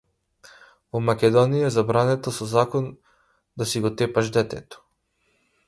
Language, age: Macedonian, 19-29